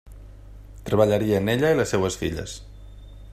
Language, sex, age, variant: Catalan, male, 30-39, Nord-Occidental